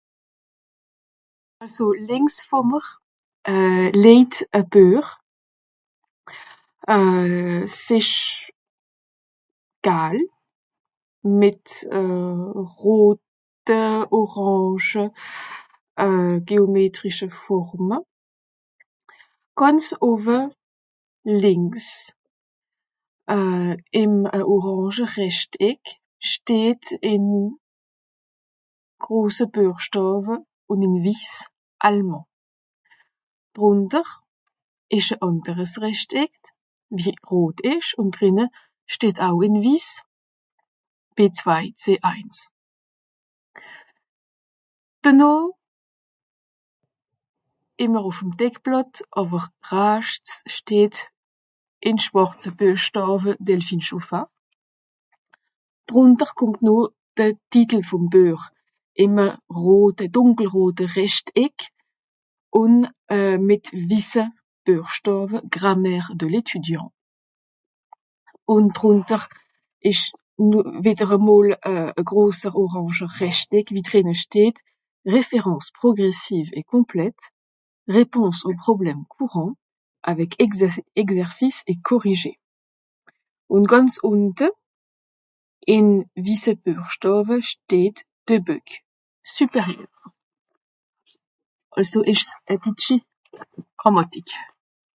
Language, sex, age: Swiss German, female, 30-39